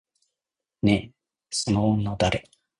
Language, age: Japanese, 30-39